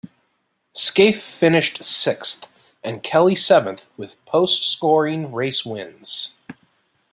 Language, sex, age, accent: English, male, 30-39, United States English